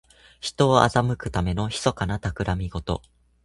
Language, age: Japanese, 19-29